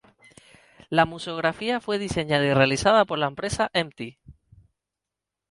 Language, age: Spanish, 19-29